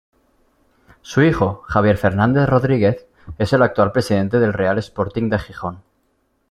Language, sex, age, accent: Spanish, male, 30-39, España: Norte peninsular (Asturias, Castilla y León, Cantabria, País Vasco, Navarra, Aragón, La Rioja, Guadalajara, Cuenca)